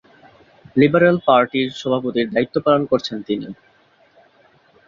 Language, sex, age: Bengali, male, 19-29